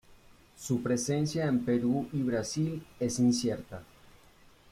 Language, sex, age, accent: Spanish, male, 19-29, Andino-Pacífico: Colombia, Perú, Ecuador, oeste de Bolivia y Venezuela andina